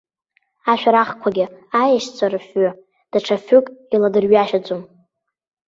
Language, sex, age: Abkhazian, female, under 19